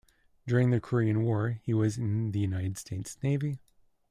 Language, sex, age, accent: English, male, 30-39, Canadian English